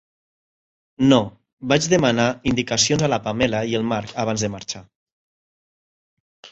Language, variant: Catalan, Nord-Occidental